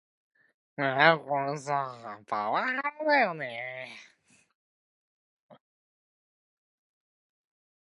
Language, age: English, 19-29